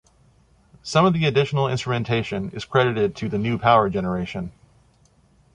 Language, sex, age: English, male, 40-49